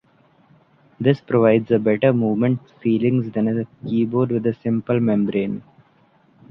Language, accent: English, India and South Asia (India, Pakistan, Sri Lanka)